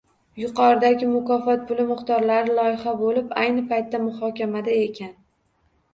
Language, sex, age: Uzbek, female, 19-29